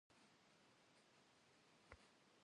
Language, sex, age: Kabardian, female, 40-49